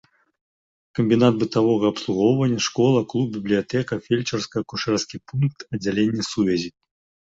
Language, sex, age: Belarusian, male, 30-39